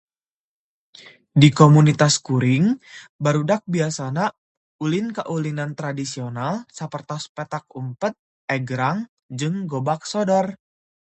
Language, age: Sundanese, 19-29